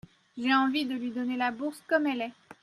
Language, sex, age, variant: French, female, 30-39, Français de métropole